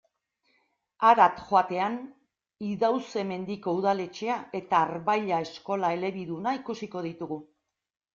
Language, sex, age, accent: Basque, female, 60-69, Erdialdekoa edo Nafarra (Gipuzkoa, Nafarroa)